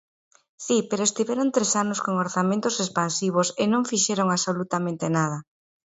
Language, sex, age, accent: Galician, female, 40-49, Central (gheada)